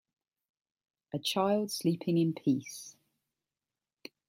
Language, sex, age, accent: English, female, 40-49, England English